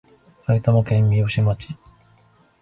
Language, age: Japanese, 50-59